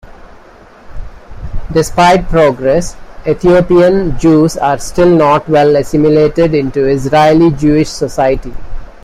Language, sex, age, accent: English, male, 40-49, India and South Asia (India, Pakistan, Sri Lanka)